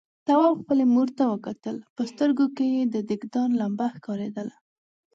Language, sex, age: Pashto, female, 19-29